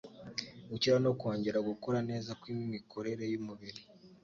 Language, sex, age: Kinyarwanda, male, 19-29